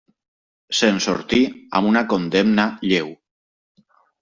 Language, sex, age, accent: Catalan, male, 30-39, valencià